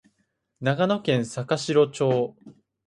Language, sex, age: Japanese, male, under 19